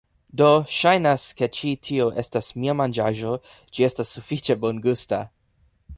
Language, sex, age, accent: Esperanto, male, 19-29, Internacia